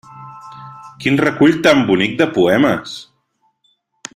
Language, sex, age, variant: Catalan, male, 30-39, Central